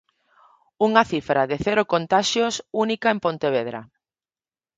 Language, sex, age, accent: Galician, female, 40-49, Normativo (estándar)